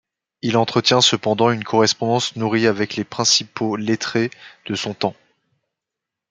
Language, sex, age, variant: French, male, 19-29, Français de métropole